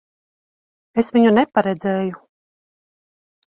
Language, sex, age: Latvian, female, 30-39